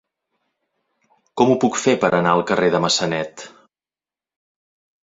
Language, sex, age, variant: Catalan, male, 40-49, Central